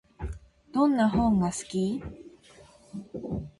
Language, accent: Japanese, 関東